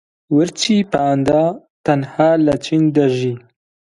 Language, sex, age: Central Kurdish, male, 19-29